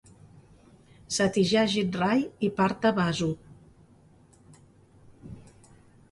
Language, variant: Catalan, Central